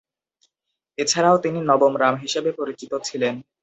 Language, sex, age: Bengali, male, 19-29